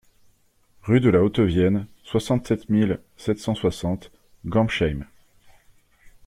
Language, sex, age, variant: French, male, 30-39, Français de métropole